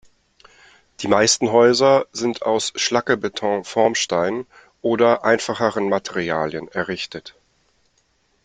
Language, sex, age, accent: German, male, 30-39, Deutschland Deutsch